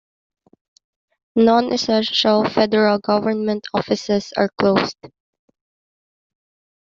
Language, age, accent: English, 19-29, Filipino